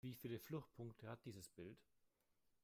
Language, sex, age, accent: German, male, 30-39, Deutschland Deutsch